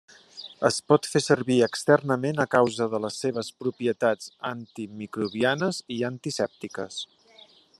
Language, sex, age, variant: Catalan, male, 40-49, Central